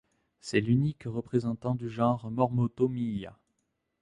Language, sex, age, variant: French, male, 19-29, Français de métropole